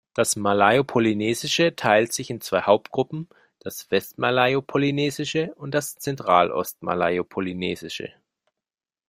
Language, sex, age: German, male, 40-49